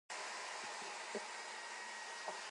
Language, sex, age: Min Nan Chinese, female, 19-29